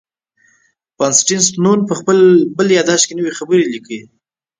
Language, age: Pashto, 19-29